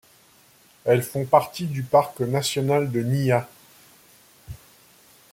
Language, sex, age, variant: French, male, 50-59, Français de métropole